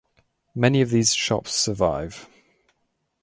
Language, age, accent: English, 19-29, England English